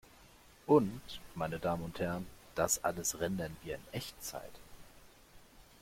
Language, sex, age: German, male, 50-59